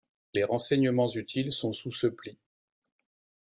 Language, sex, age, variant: French, male, 50-59, Français de métropole